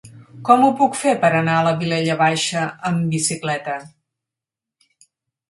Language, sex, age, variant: Catalan, female, 50-59, Central